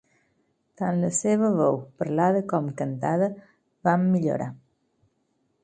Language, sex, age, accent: Catalan, female, 40-49, mallorquí